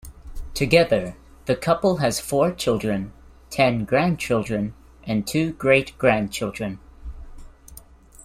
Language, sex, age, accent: English, male, 19-29, New Zealand English